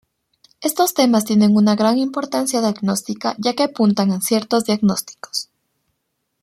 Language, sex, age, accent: Spanish, female, 19-29, Andino-Pacífico: Colombia, Perú, Ecuador, oeste de Bolivia y Venezuela andina